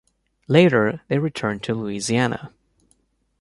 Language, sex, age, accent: English, male, 30-39, United States English